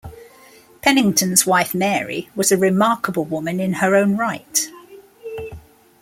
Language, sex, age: English, female, 60-69